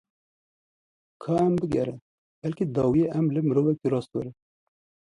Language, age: Kurdish, 30-39